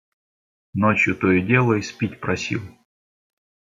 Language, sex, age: Russian, male, 30-39